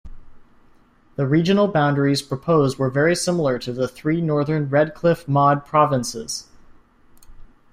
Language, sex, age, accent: English, male, 19-29, United States English